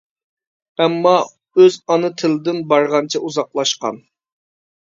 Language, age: Uyghur, 19-29